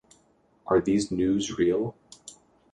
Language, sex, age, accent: English, male, 19-29, United States English